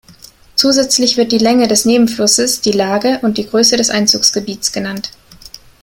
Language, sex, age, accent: German, female, 19-29, Deutschland Deutsch